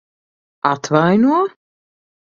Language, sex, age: Latvian, female, 19-29